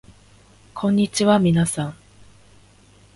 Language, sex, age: Japanese, female, 19-29